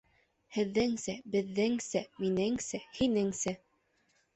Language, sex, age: Bashkir, female, 19-29